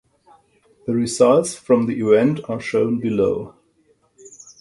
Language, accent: English, German